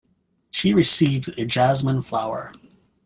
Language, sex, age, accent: English, male, 30-39, United States English